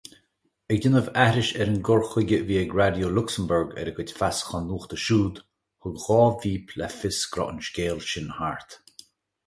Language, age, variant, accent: Irish, 50-59, Gaeilge Chonnacht, Cainteoir dúchais, Gaeltacht